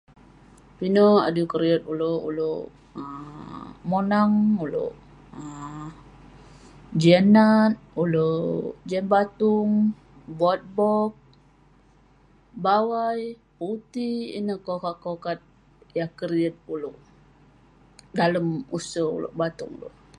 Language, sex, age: Western Penan, female, 19-29